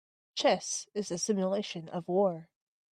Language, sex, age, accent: English, female, 30-39, Canadian English